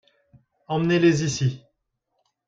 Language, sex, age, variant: French, male, 40-49, Français de métropole